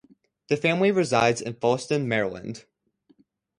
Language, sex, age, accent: English, male, under 19, United States English